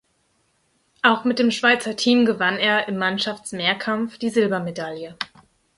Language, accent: German, Deutschland Deutsch